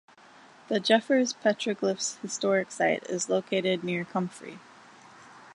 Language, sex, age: English, female, 40-49